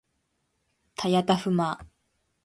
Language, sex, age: Japanese, female, under 19